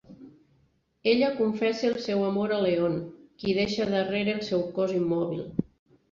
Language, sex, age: Catalan, female, 40-49